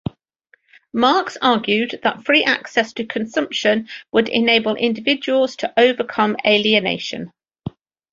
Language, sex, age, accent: English, female, 50-59, England English